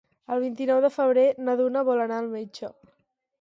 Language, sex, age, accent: Catalan, female, under 19, gironí